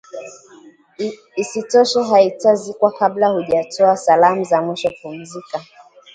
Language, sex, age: Swahili, female, 19-29